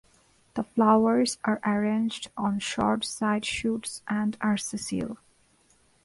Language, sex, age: English, female, 19-29